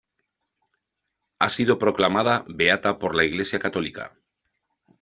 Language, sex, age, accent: Spanish, male, 40-49, España: Centro-Sur peninsular (Madrid, Toledo, Castilla-La Mancha)